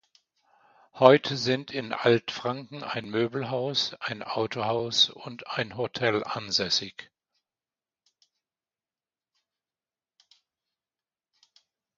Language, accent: German, Deutschland Deutsch